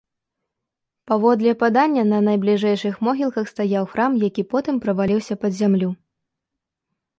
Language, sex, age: Belarusian, female, 19-29